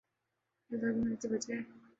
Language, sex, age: Urdu, female, 19-29